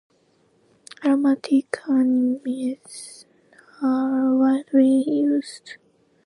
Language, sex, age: English, female, under 19